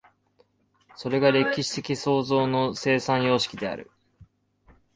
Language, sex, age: Japanese, male, 19-29